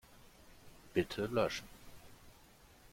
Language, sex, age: German, male, 50-59